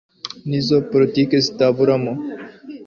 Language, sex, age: Kinyarwanda, male, under 19